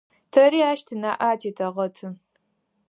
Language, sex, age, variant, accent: Adyghe, female, under 19, Адыгабзэ (Кирил, пстэумэ зэдыряе), Кıэмгуй (Çemguy)